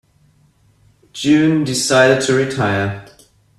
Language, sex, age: English, male, 19-29